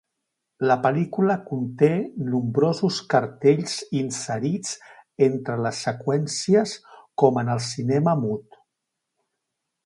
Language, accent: Catalan, Barceloní